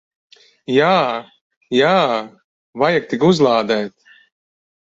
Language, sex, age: Latvian, male, 30-39